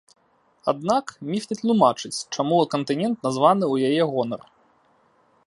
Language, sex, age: Belarusian, male, 19-29